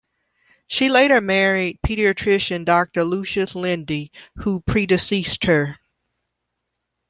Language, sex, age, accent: English, female, 30-39, United States English